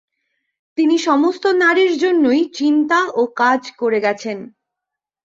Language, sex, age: Bengali, female, 19-29